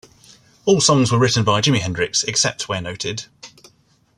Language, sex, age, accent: English, male, 30-39, England English